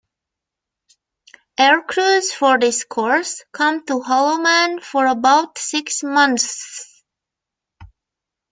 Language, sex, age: English, female, 50-59